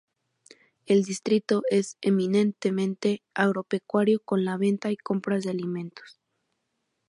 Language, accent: Spanish, México